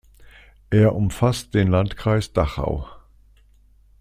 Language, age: German, 60-69